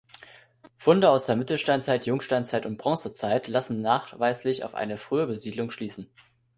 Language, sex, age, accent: German, male, 19-29, Deutschland Deutsch